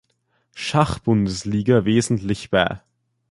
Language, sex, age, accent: German, male, under 19, Österreichisches Deutsch